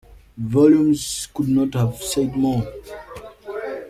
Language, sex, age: English, male, 19-29